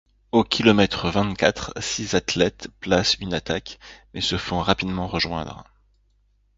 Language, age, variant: French, 40-49, Français de métropole